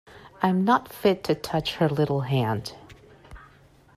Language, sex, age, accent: English, female, 40-49, United States English